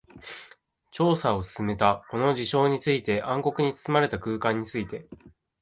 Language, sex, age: Japanese, male, 19-29